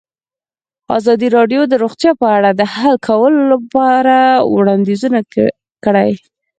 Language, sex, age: Pashto, female, 19-29